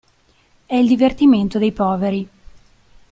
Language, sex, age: Italian, female, 40-49